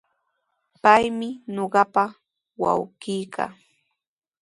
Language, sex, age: Sihuas Ancash Quechua, female, 19-29